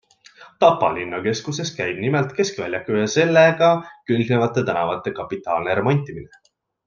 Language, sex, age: Estonian, male, 19-29